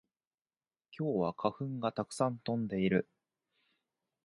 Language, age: Japanese, 40-49